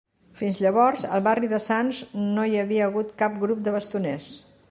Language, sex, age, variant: Catalan, female, 60-69, Central